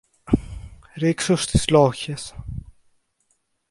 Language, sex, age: Greek, male, under 19